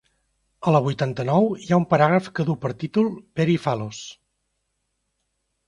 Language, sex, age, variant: Catalan, male, 50-59, Central